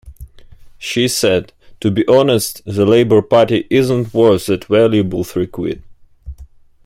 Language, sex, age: English, male, 19-29